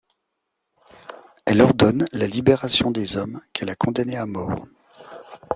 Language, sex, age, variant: French, male, 50-59, Français de métropole